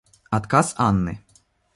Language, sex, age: Russian, male, under 19